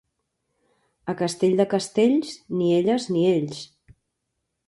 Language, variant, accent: Catalan, Central, central